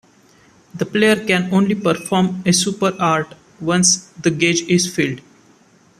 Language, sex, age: English, male, 19-29